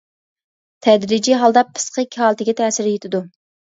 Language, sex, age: Uyghur, female, 19-29